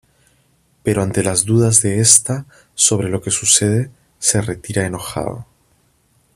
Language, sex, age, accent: Spanish, male, 30-39, Andino-Pacífico: Colombia, Perú, Ecuador, oeste de Bolivia y Venezuela andina